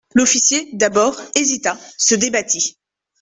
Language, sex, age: French, female, 19-29